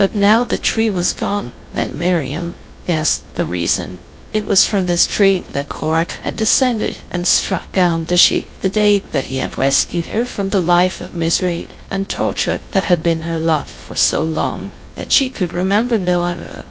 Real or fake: fake